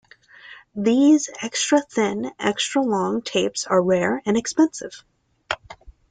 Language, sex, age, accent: English, female, 19-29, United States English